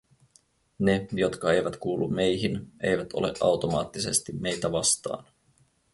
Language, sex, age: Finnish, male, 30-39